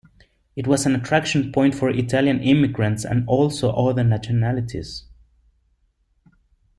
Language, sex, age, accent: English, male, 30-39, United States English